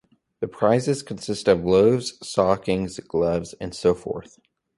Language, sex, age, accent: English, male, under 19, United States English